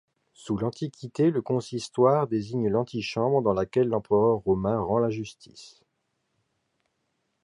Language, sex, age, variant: French, male, 50-59, Français de métropole